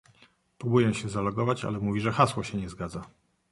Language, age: Polish, 40-49